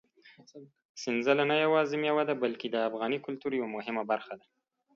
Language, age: Pashto, 30-39